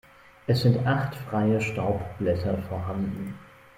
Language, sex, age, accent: German, male, 40-49, Deutschland Deutsch